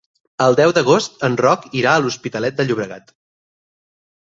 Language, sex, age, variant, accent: Catalan, male, 30-39, Central, Barcelona